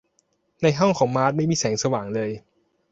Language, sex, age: Thai, male, 30-39